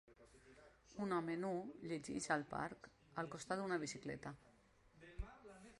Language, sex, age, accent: Catalan, female, 40-49, valencià